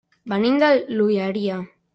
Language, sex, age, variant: Catalan, male, under 19, Central